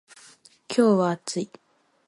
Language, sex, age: Japanese, female, 19-29